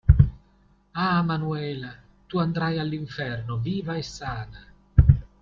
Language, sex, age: Italian, male, 50-59